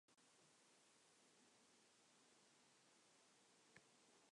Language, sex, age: English, male, under 19